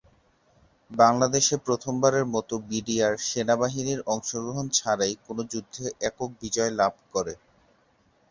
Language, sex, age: Bengali, male, 19-29